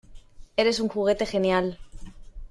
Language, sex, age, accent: Spanish, female, 30-39, España: Norte peninsular (Asturias, Castilla y León, Cantabria, País Vasco, Navarra, Aragón, La Rioja, Guadalajara, Cuenca)